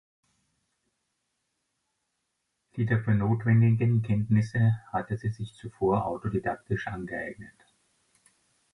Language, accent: German, Österreichisches Deutsch